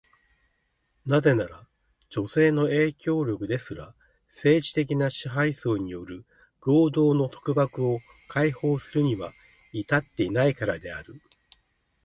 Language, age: Japanese, 60-69